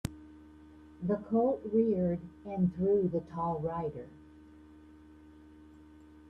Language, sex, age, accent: English, female, 70-79, United States English